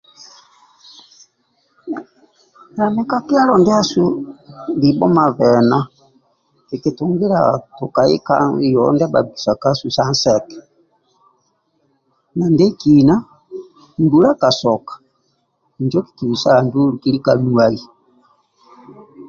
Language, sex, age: Amba (Uganda), male, 60-69